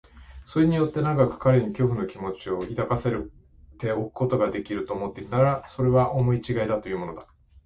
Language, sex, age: Japanese, male, 50-59